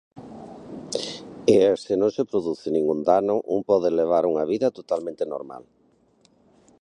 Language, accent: Galician, Normativo (estándar)